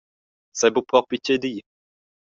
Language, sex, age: Romansh, male, under 19